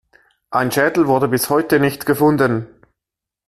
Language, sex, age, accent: German, male, 19-29, Schweizerdeutsch